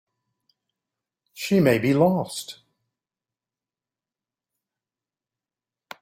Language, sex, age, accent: English, male, 50-59, United States English